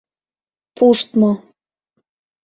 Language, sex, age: Mari, female, 19-29